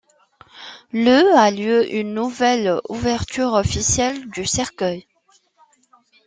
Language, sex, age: French, female, 19-29